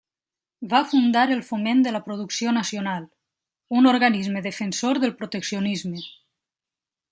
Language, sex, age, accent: Catalan, female, 30-39, valencià